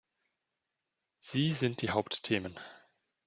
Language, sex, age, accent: German, male, 30-39, Deutschland Deutsch